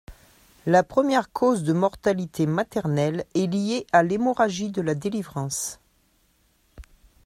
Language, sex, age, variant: French, female, 60-69, Français de métropole